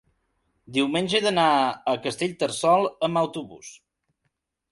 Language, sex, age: Catalan, male, 19-29